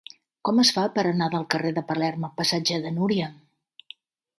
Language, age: Catalan, 60-69